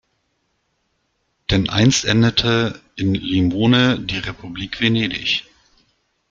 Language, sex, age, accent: German, male, 40-49, Deutschland Deutsch